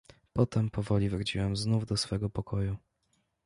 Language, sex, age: Polish, male, 19-29